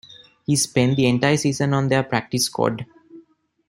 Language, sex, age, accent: English, male, 19-29, India and South Asia (India, Pakistan, Sri Lanka)